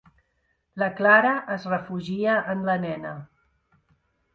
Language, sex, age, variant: Catalan, female, 50-59, Central